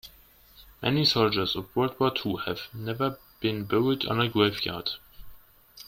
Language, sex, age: English, male, under 19